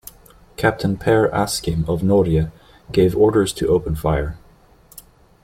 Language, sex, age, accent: English, male, 30-39, United States English